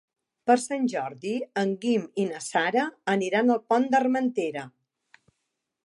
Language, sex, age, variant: Catalan, female, 60-69, Central